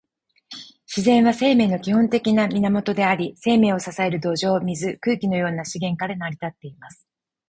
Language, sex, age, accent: Japanese, female, 40-49, 標準語